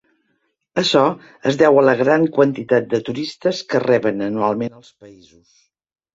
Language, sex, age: Catalan, female, 50-59